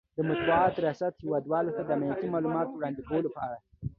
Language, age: Pashto, under 19